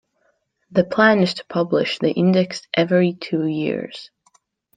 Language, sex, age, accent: English, female, under 19, United States English